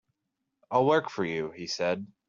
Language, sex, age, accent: English, male, 19-29, United States English